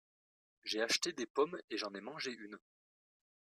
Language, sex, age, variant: French, male, 30-39, Français de métropole